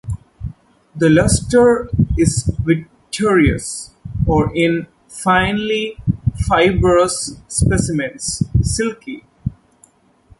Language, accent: English, India and South Asia (India, Pakistan, Sri Lanka)